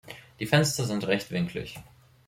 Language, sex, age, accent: German, male, 19-29, Deutschland Deutsch